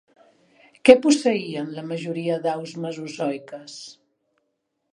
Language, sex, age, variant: Catalan, female, 50-59, Central